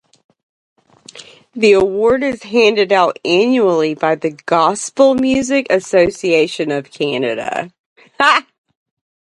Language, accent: English, southern United States